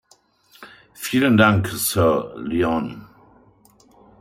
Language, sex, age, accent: German, male, 50-59, Deutschland Deutsch